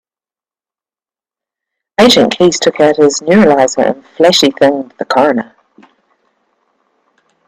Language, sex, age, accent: English, female, 50-59, New Zealand English